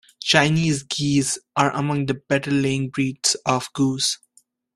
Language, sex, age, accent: English, male, 19-29, United States English